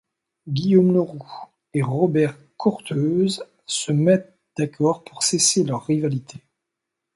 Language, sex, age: French, male, 50-59